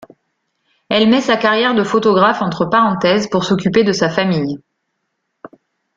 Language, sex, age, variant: French, female, 40-49, Français de métropole